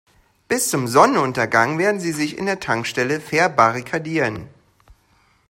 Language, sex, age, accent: German, male, 30-39, Deutschland Deutsch